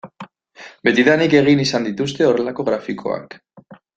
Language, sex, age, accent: Basque, male, 19-29, Mendebalekoa (Araba, Bizkaia, Gipuzkoako mendebaleko herri batzuk)